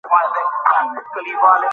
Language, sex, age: Bengali, male, 40-49